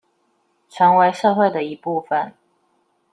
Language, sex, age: Chinese, female, 19-29